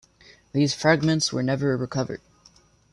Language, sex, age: English, male, under 19